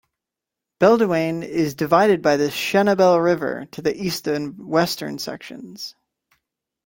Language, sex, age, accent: English, male, 19-29, United States English